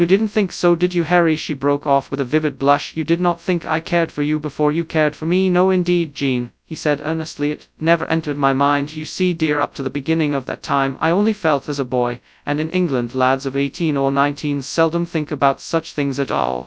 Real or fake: fake